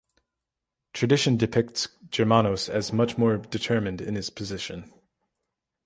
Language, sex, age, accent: English, male, 30-39, United States English